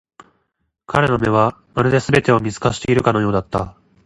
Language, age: Japanese, 19-29